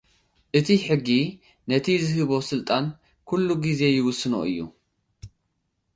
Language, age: Tigrinya, 19-29